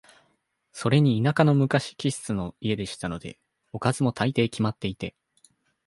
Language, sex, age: Japanese, male, 19-29